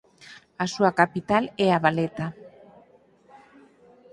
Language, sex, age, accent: Galician, female, 50-59, Normativo (estándar)